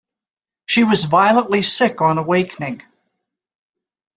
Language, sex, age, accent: English, female, 60-69, Canadian English